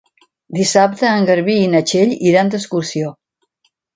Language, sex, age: Catalan, female, 60-69